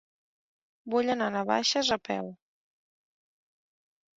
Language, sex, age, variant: Catalan, female, 30-39, Central